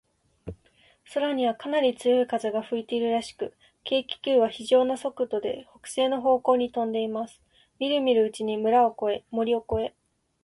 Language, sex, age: Japanese, female, 19-29